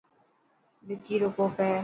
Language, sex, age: Dhatki, female, 19-29